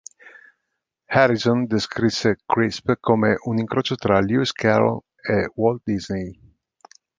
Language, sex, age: Italian, male, 50-59